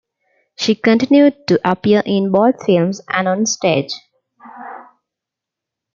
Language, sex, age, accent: English, female, 19-29, India and South Asia (India, Pakistan, Sri Lanka)